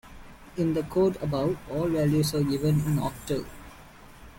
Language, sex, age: English, male, under 19